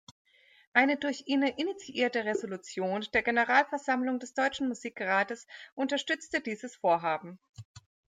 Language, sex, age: German, female, 30-39